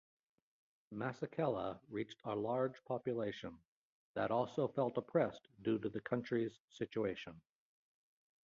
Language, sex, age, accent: English, male, 50-59, United States English